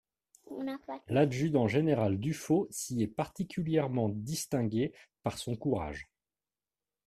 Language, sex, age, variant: French, male, 40-49, Français de métropole